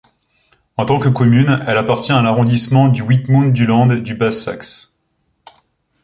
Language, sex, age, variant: French, male, 19-29, Français de métropole